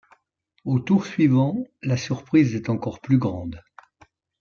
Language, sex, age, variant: French, male, 70-79, Français de métropole